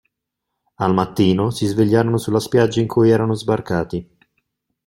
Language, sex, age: Italian, male, 30-39